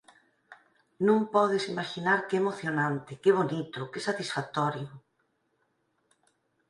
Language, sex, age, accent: Galician, female, 50-59, Central (sen gheada)